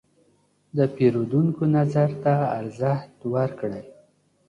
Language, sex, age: Pashto, male, 19-29